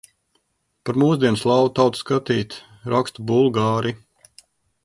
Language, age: Latvian, 40-49